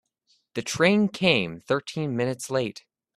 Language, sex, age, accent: English, male, 19-29, United States English